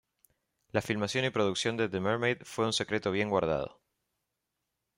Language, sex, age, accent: Spanish, male, 30-39, Rioplatense: Argentina, Uruguay, este de Bolivia, Paraguay